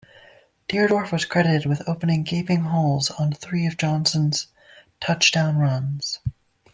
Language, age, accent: English, under 19, United States English